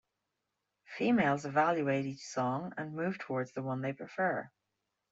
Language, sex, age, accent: English, female, 40-49, Irish English